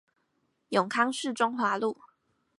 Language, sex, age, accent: Chinese, female, 19-29, 出生地：臺北市